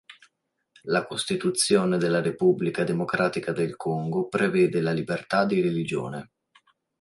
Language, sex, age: Italian, male, 19-29